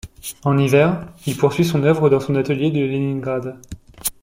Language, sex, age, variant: French, male, 19-29, Français de métropole